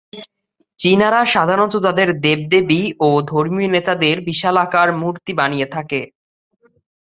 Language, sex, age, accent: Bengali, male, 19-29, Bangladeshi